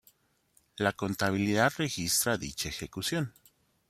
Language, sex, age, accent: Spanish, male, 50-59, México